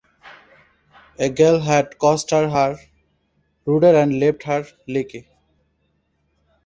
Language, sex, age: English, male, 30-39